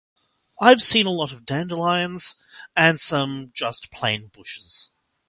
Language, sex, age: English, male, 19-29